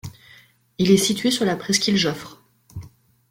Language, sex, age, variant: French, female, 19-29, Français de métropole